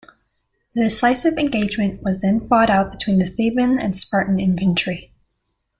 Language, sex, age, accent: English, female, under 19, United States English